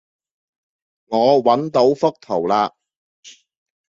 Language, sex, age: Cantonese, male, 40-49